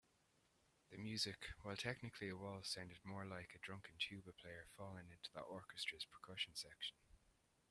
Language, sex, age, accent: English, male, 19-29, Irish English